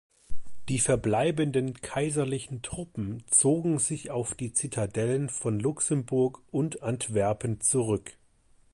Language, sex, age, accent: German, male, 30-39, Deutschland Deutsch